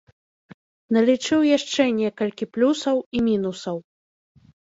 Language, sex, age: Belarusian, female, 19-29